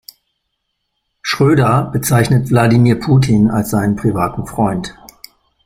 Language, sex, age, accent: German, male, 50-59, Deutschland Deutsch